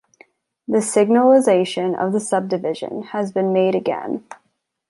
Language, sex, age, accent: English, female, 19-29, United States English